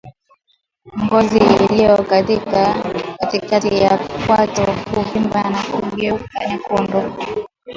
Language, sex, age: Swahili, female, 19-29